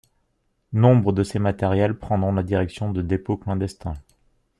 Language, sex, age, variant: French, male, 40-49, Français de métropole